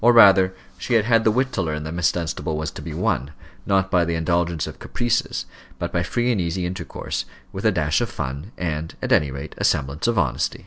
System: none